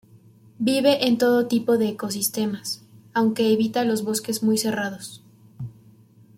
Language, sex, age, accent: Spanish, female, 19-29, México